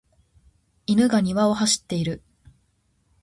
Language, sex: Japanese, female